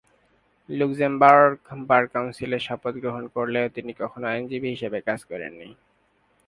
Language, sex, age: Bengali, male, 19-29